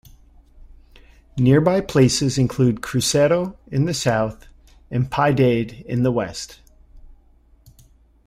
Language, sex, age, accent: English, male, 40-49, United States English